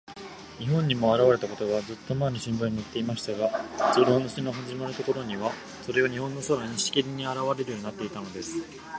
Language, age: Japanese, 19-29